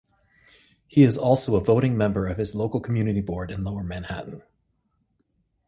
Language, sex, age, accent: English, male, 50-59, United States English